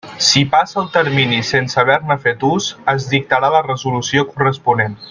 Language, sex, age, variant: Catalan, male, 19-29, Central